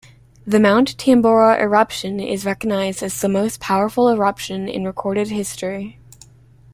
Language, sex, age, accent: English, female, under 19, United States English